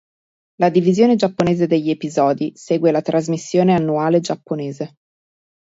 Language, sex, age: Italian, female, 30-39